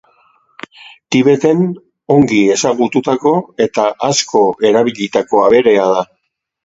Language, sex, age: Basque, male, 60-69